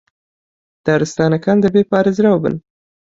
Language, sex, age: Central Kurdish, male, 19-29